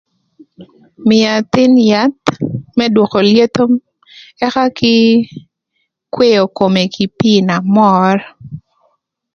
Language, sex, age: Thur, female, 30-39